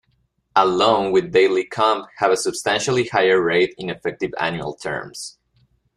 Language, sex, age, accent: English, male, 19-29, United States English